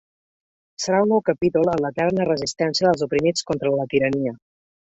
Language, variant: Catalan, Balear